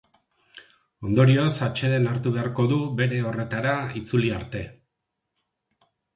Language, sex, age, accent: Basque, male, 50-59, Erdialdekoa edo Nafarra (Gipuzkoa, Nafarroa)